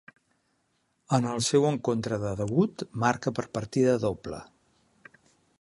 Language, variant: Catalan, Central